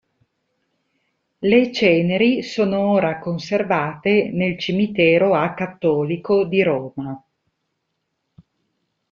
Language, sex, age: Italian, female, 40-49